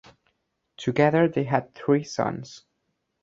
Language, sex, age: English, male, under 19